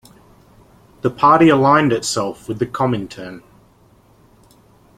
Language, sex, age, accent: English, male, 30-39, Australian English